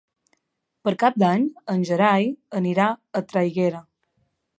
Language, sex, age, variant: Catalan, female, 19-29, Balear